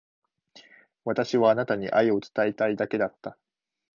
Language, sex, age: Japanese, male, 19-29